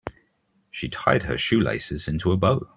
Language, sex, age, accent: English, male, 30-39, England English